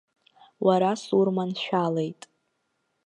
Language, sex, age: Abkhazian, female, 19-29